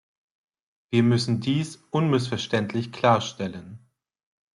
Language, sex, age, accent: German, male, 19-29, Deutschland Deutsch